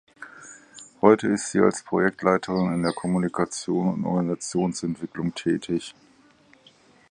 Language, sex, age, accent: German, male, 50-59, Deutschland Deutsch